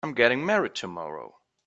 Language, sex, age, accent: English, male, 19-29, United States English